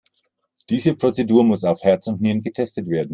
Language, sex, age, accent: German, male, 50-59, Deutschland Deutsch